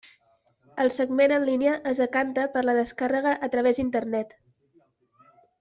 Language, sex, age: Catalan, female, 30-39